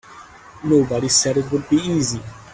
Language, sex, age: English, male, 19-29